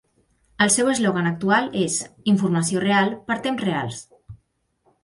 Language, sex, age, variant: Catalan, female, 19-29, Central